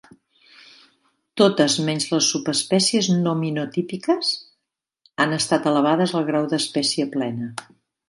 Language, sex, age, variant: Catalan, female, 60-69, Central